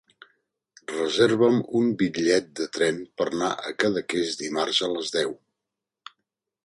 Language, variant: Catalan, Central